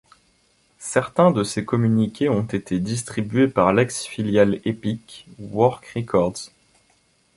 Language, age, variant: French, 19-29, Français de métropole